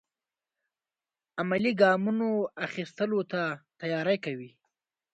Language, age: Pashto, 19-29